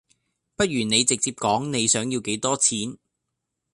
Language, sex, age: Cantonese, male, 19-29